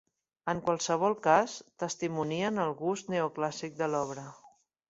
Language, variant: Catalan, Central